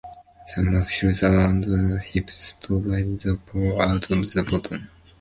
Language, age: English, 19-29